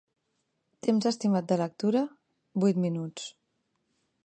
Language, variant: Catalan, Central